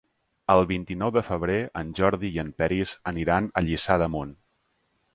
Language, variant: Catalan, Central